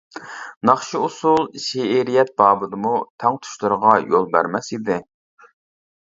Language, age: Uyghur, 40-49